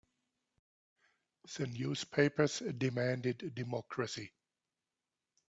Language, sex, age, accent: English, male, 50-59, United States English